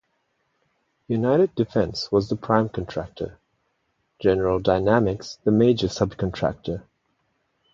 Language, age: English, 40-49